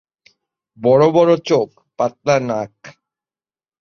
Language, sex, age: Bengali, male, 19-29